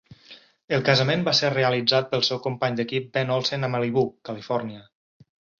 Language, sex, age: Catalan, male, 30-39